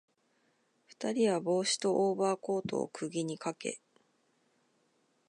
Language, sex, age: Japanese, female, 40-49